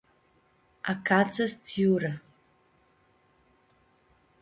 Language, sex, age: Aromanian, female, 30-39